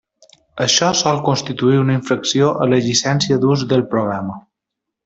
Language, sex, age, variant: Catalan, male, 30-39, Balear